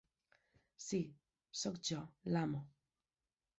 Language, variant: Catalan, Balear